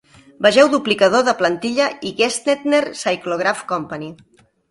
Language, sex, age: Catalan, female, 40-49